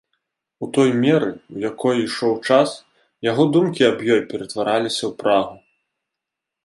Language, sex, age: Belarusian, male, 19-29